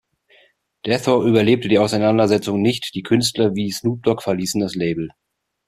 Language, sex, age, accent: German, male, 30-39, Deutschland Deutsch